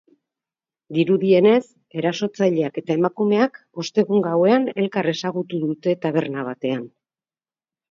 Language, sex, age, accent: Basque, female, 50-59, Mendebalekoa (Araba, Bizkaia, Gipuzkoako mendebaleko herri batzuk)